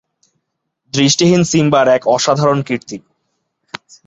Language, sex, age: Bengali, male, 19-29